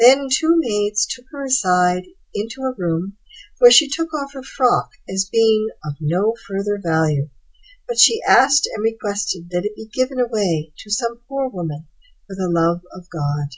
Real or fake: real